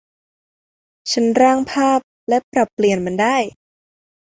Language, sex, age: Thai, female, under 19